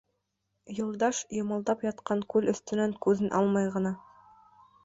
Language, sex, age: Bashkir, female, 19-29